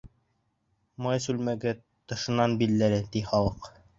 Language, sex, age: Bashkir, male, 19-29